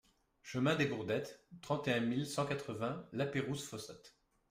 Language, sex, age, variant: French, male, 30-39, Français de métropole